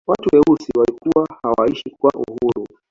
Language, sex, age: Swahili, male, 19-29